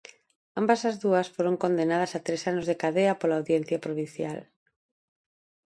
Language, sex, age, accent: Galician, female, 40-49, Normativo (estándar)